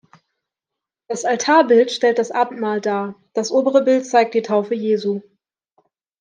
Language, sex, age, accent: German, female, 19-29, Deutschland Deutsch